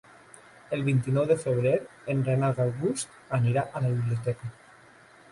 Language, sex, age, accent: Catalan, male, 30-39, valencià